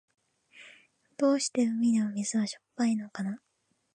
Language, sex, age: Japanese, female, under 19